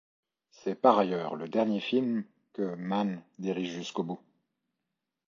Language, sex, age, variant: French, male, 30-39, Français de métropole